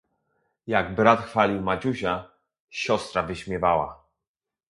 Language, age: Polish, 19-29